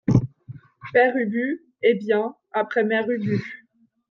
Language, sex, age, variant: French, female, 19-29, Français de métropole